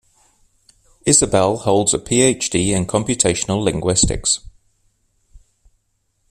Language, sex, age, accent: English, male, 30-39, England English